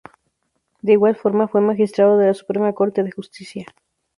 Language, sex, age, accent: Spanish, female, 19-29, México